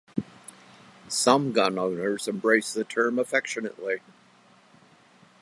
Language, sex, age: English, male, 70-79